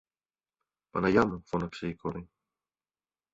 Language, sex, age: Greek, male, 30-39